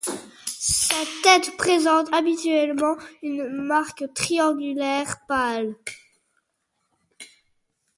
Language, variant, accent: French, Français d'Europe, Français de Belgique